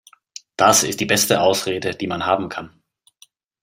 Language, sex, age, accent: German, male, 30-39, Deutschland Deutsch